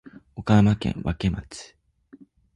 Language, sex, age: Japanese, male, 19-29